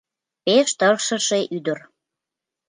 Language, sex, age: Mari, female, 19-29